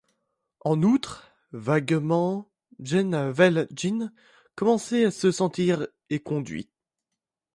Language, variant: French, Français de métropole